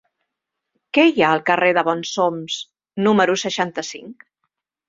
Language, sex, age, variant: Catalan, female, 60-69, Central